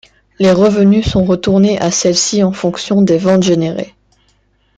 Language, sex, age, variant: French, male, under 19, Français de métropole